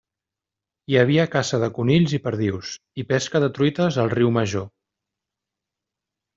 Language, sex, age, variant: Catalan, female, 30-39, Central